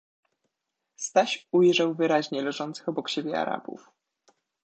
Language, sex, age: Polish, male, 19-29